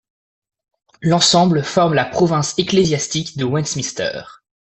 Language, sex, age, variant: French, male, 19-29, Français de métropole